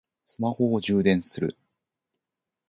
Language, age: Japanese, 40-49